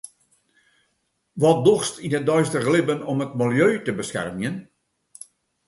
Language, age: Western Frisian, 70-79